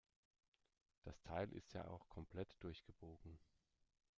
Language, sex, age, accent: German, male, 30-39, Deutschland Deutsch